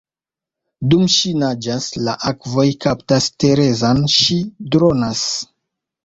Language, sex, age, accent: Esperanto, male, 19-29, Internacia